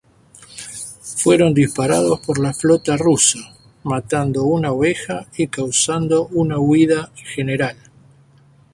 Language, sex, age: Spanish, male, 70-79